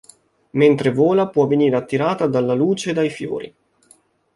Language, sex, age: Italian, male, 19-29